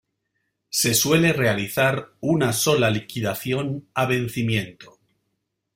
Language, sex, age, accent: Spanish, male, 40-49, España: Norte peninsular (Asturias, Castilla y León, Cantabria, País Vasco, Navarra, Aragón, La Rioja, Guadalajara, Cuenca)